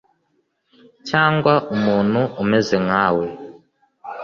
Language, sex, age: Kinyarwanda, male, 19-29